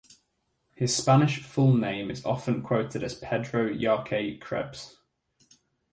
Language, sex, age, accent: English, male, 19-29, England English